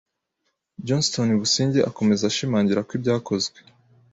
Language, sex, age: Kinyarwanda, male, 30-39